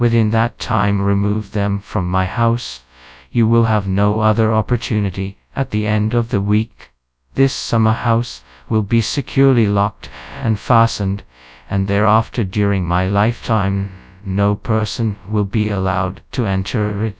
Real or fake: fake